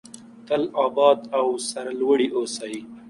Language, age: Pashto, 19-29